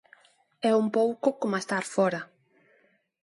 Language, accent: Galician, Neofalante